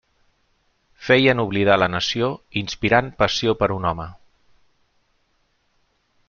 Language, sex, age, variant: Catalan, male, 40-49, Central